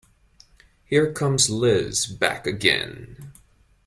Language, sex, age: English, male, 19-29